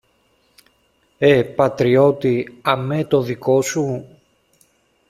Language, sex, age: Greek, male, 40-49